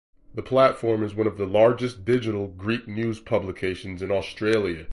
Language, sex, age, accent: English, male, 40-49, United States English